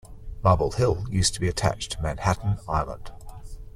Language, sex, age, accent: English, male, 40-49, Australian English